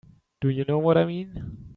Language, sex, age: English, male, 19-29